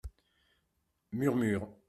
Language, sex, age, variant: French, male, 50-59, Français de métropole